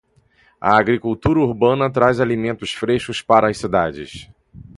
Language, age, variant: Portuguese, 30-39, Portuguese (Brasil)